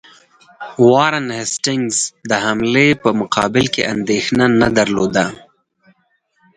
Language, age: Pashto, 19-29